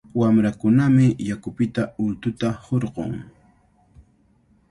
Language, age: Cajatambo North Lima Quechua, 19-29